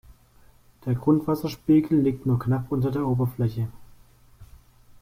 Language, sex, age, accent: German, male, 19-29, Deutschland Deutsch